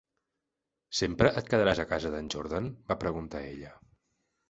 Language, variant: Catalan, Central